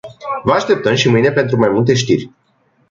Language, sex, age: Romanian, male, 19-29